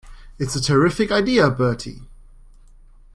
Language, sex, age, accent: English, male, 30-39, England English